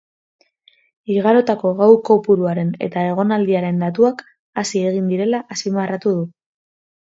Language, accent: Basque, Mendebalekoa (Araba, Bizkaia, Gipuzkoako mendebaleko herri batzuk)